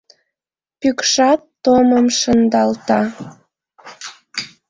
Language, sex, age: Mari, female, 19-29